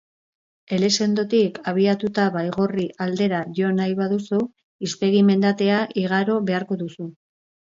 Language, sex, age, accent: Basque, female, 50-59, Mendebalekoa (Araba, Bizkaia, Gipuzkoako mendebaleko herri batzuk)